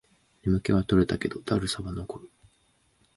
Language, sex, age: Japanese, male, 19-29